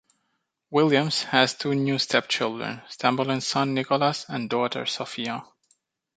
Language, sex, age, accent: English, male, 30-39, United States English